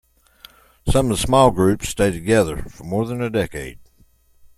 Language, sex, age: English, male, 40-49